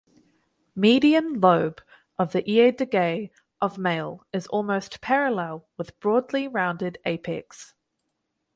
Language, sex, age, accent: English, female, 19-29, New Zealand English